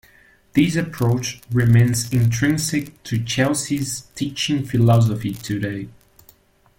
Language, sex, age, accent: English, male, 19-29, United States English